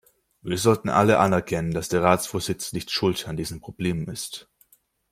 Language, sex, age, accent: German, male, 19-29, Deutschland Deutsch